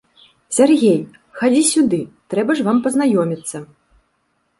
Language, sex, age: Belarusian, female, 30-39